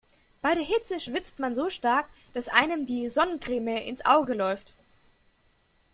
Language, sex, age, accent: German, female, 19-29, Deutschland Deutsch